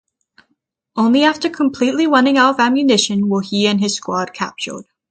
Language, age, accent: English, under 19, United States English